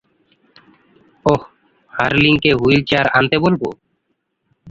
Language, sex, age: Bengali, male, 19-29